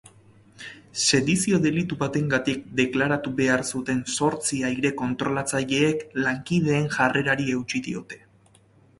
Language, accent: Basque, Erdialdekoa edo Nafarra (Gipuzkoa, Nafarroa)